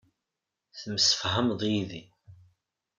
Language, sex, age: Kabyle, male, 19-29